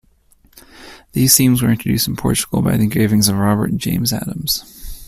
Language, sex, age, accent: English, male, 19-29, United States English